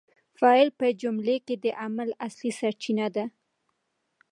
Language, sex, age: Pashto, female, 19-29